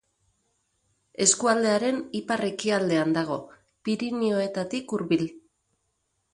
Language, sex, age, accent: Basque, female, 40-49, Mendebalekoa (Araba, Bizkaia, Gipuzkoako mendebaleko herri batzuk)